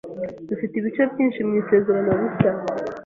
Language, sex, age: Kinyarwanda, female, 19-29